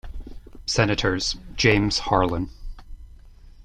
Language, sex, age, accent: English, male, 19-29, Scottish English